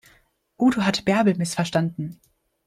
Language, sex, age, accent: German, female, under 19, Deutschland Deutsch